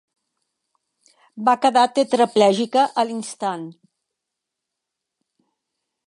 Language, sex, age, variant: Catalan, female, 70-79, Central